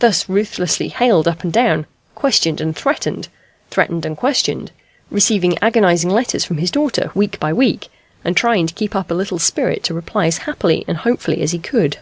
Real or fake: real